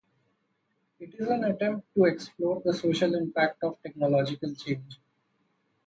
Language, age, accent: English, 30-39, India and South Asia (India, Pakistan, Sri Lanka)